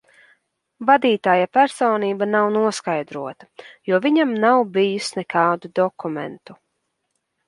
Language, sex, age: Latvian, female, 19-29